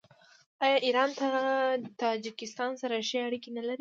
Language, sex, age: Pashto, female, under 19